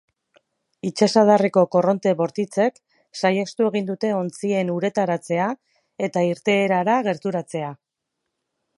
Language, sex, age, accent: Basque, female, 40-49, Erdialdekoa edo Nafarra (Gipuzkoa, Nafarroa)